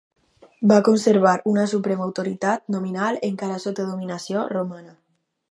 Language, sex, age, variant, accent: Catalan, female, under 19, Alacantí, valencià